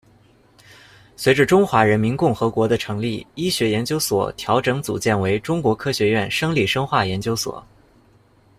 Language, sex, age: Chinese, male, 19-29